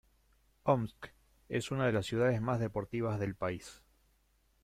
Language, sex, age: Spanish, male, 50-59